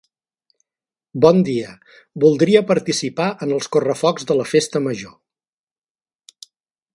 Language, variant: Catalan, Central